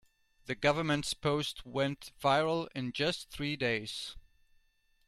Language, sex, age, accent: English, male, 40-49, England English